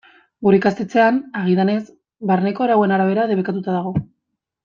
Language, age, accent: Basque, 19-29, Mendebalekoa (Araba, Bizkaia, Gipuzkoako mendebaleko herri batzuk)